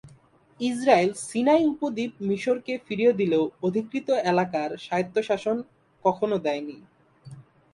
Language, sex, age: Bengali, male, 19-29